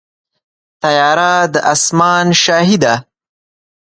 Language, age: Pashto, 19-29